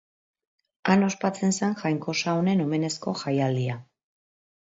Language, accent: Basque, Mendebalekoa (Araba, Bizkaia, Gipuzkoako mendebaleko herri batzuk)